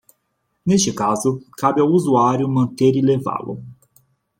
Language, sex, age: Portuguese, male, 19-29